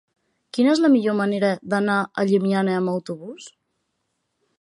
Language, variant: Catalan, Nord-Occidental